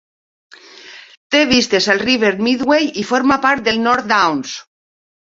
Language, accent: Catalan, valencià